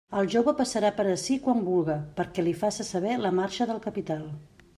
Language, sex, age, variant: Catalan, female, 50-59, Central